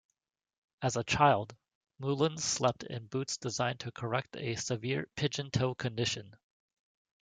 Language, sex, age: English, male, 19-29